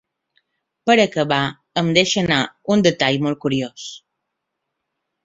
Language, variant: Catalan, Balear